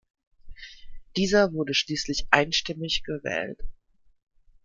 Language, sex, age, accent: German, female, 30-39, Deutschland Deutsch